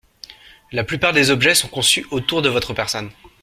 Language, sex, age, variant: French, male, 19-29, Français de métropole